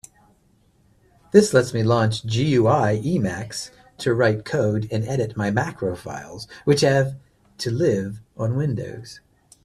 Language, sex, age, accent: English, male, 40-49, United States English